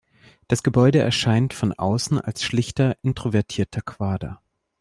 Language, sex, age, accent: German, male, 30-39, Deutschland Deutsch